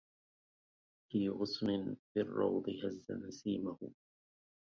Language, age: Arabic, 40-49